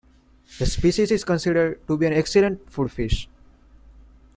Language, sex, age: English, male, 19-29